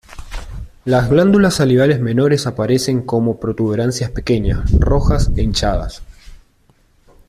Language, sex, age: Spanish, male, 30-39